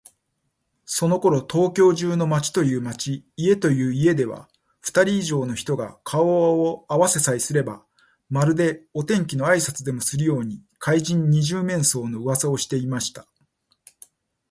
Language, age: Japanese, 40-49